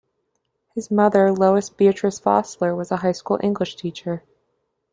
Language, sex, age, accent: English, female, 19-29, United States English